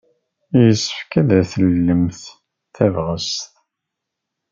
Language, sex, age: Kabyle, male, 30-39